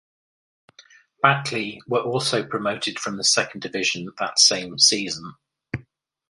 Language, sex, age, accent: English, male, 50-59, England English